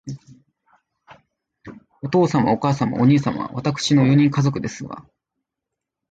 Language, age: Japanese, 19-29